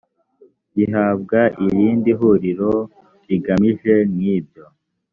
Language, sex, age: Kinyarwanda, male, under 19